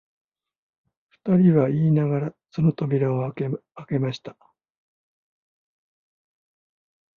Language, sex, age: Japanese, male, 60-69